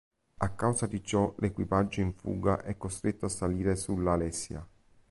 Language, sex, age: Italian, male, 30-39